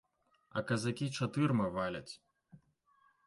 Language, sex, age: Belarusian, male, 19-29